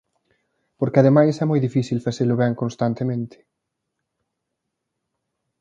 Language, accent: Galician, Atlántico (seseo e gheada)